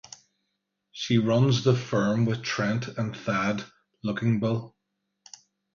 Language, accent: English, Irish English